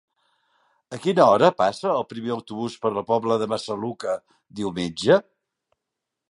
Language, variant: Catalan, Central